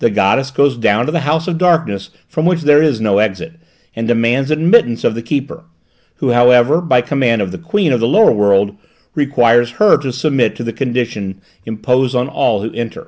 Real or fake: real